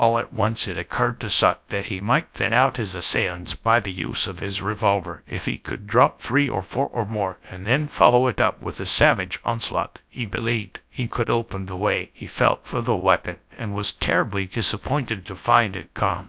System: TTS, GradTTS